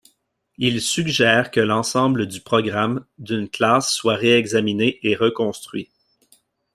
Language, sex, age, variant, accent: French, male, 30-39, Français d'Amérique du Nord, Français du Canada